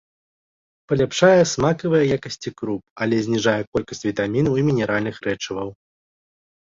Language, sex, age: Belarusian, male, 19-29